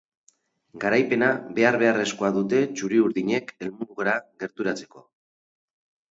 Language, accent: Basque, Mendebalekoa (Araba, Bizkaia, Gipuzkoako mendebaleko herri batzuk)